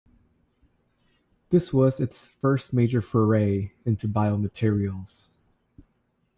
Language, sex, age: English, male, 30-39